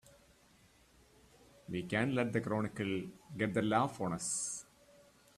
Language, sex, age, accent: English, male, 50-59, India and South Asia (India, Pakistan, Sri Lanka)